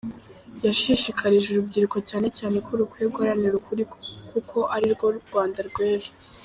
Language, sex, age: Kinyarwanda, female, under 19